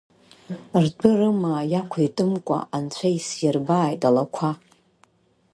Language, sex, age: Abkhazian, female, 30-39